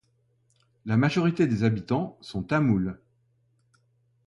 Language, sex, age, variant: French, male, 60-69, Français de métropole